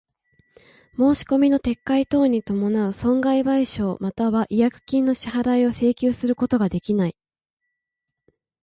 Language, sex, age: Japanese, female, 19-29